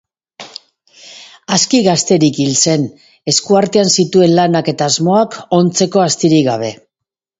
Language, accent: Basque, Mendebalekoa (Araba, Bizkaia, Gipuzkoako mendebaleko herri batzuk)